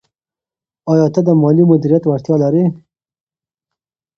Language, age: Pashto, 19-29